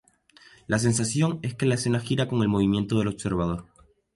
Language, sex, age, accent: Spanish, male, 19-29, España: Islas Canarias